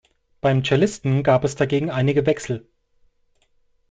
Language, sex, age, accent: German, male, 30-39, Deutschland Deutsch